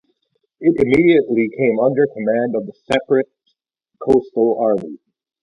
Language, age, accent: English, 40-49, United States English